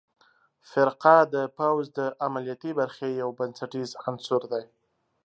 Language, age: Pashto, 19-29